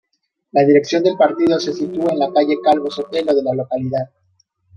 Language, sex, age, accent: Spanish, male, 30-39, México